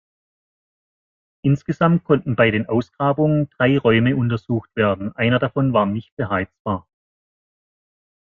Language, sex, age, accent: German, male, 40-49, Deutschland Deutsch